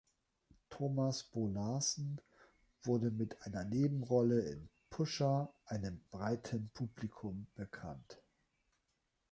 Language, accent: German, Deutschland Deutsch